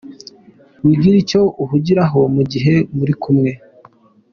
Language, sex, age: Kinyarwanda, male, 19-29